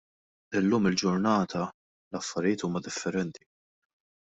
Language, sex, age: Maltese, male, 19-29